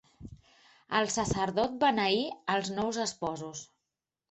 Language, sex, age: Catalan, female, 30-39